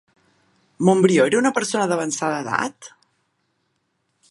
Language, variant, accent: Catalan, Central, central